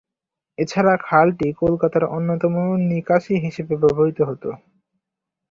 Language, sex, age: Bengali, male, under 19